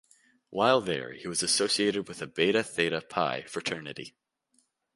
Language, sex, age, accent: English, male, under 19, United States English